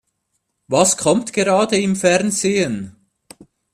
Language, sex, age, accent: German, male, 40-49, Schweizerdeutsch